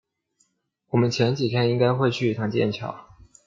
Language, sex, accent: Chinese, male, 出生地：湖北省